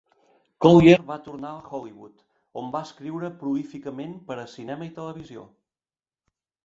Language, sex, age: Catalan, male, 50-59